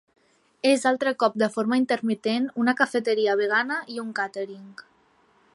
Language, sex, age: Catalan, female, 19-29